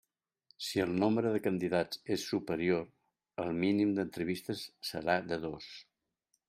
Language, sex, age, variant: Catalan, male, 60-69, Central